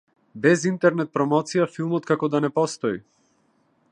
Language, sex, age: Macedonian, female, 19-29